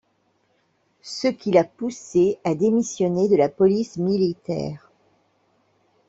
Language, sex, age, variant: French, female, 50-59, Français de métropole